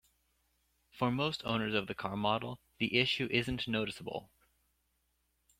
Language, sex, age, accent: English, male, 19-29, United States English